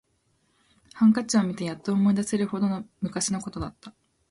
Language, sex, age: Japanese, female, 19-29